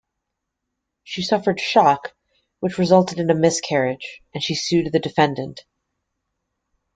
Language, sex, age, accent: English, female, 19-29, United States English